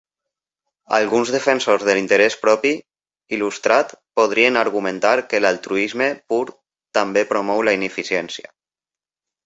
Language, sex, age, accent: Catalan, male, 30-39, valencià